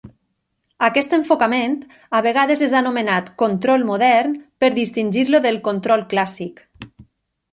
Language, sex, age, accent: Catalan, female, 30-39, valencià